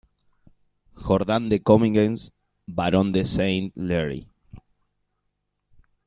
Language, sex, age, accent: Spanish, male, 30-39, Rioplatense: Argentina, Uruguay, este de Bolivia, Paraguay